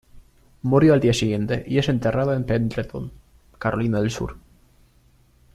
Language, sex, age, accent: Spanish, male, 19-29, España: Centro-Sur peninsular (Madrid, Toledo, Castilla-La Mancha)